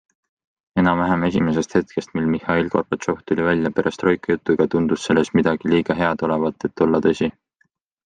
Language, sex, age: Estonian, male, 19-29